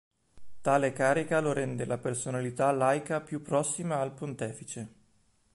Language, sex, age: Italian, male, 19-29